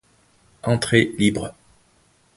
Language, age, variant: French, 50-59, Français de métropole